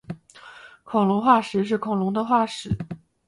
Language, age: Chinese, 19-29